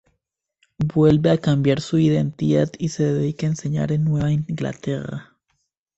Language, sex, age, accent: Spanish, male, 19-29, Andino-Pacífico: Colombia, Perú, Ecuador, oeste de Bolivia y Venezuela andina